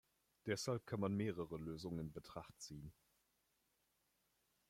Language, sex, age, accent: German, male, 19-29, Deutschland Deutsch